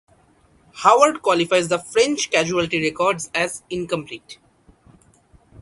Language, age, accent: English, 19-29, India and South Asia (India, Pakistan, Sri Lanka)